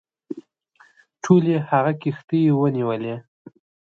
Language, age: Pashto, 19-29